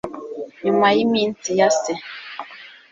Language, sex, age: Kinyarwanda, female, 30-39